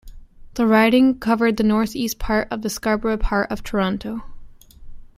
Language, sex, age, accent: English, female, 19-29, United States English